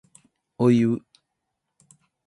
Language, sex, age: Japanese, male, 70-79